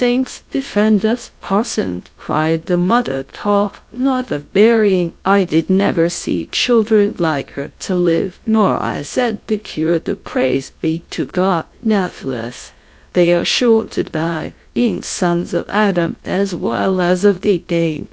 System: TTS, GlowTTS